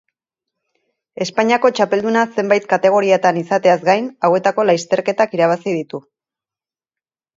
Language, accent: Basque, Erdialdekoa edo Nafarra (Gipuzkoa, Nafarroa)